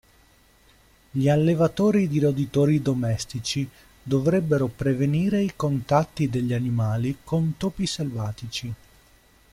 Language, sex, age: Italian, male, 30-39